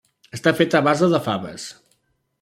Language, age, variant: Catalan, 40-49, Central